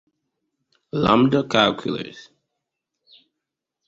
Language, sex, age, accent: English, male, 19-29, United States English